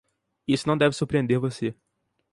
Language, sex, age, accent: Portuguese, male, 19-29, Mineiro